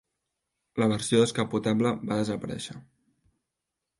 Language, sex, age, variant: Catalan, male, 19-29, Central